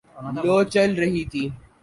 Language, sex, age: Urdu, male, 19-29